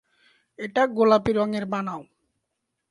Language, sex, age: Bengali, male, 19-29